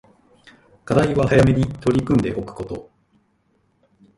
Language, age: Japanese, 50-59